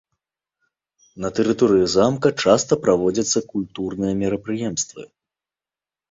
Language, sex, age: Belarusian, male, 30-39